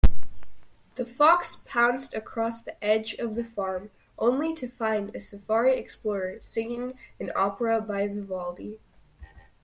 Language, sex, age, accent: English, female, under 19, United States English